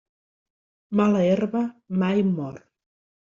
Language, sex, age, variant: Catalan, female, 50-59, Central